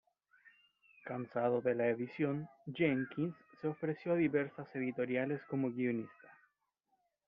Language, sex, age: Spanish, male, 30-39